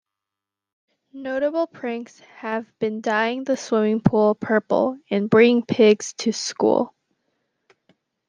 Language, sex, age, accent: English, female, under 19, United States English